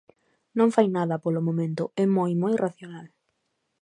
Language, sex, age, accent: Galician, female, 19-29, Normativo (estándar)